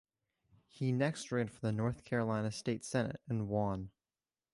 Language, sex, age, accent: English, male, under 19, United States English